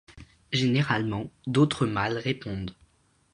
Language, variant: French, Français de métropole